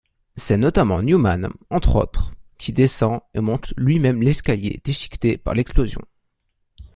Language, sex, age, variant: French, male, 19-29, Français de métropole